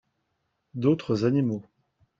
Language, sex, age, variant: French, male, 30-39, Français de métropole